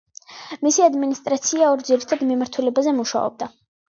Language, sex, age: Georgian, female, under 19